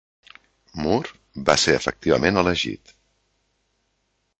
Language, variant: Catalan, Nord-Occidental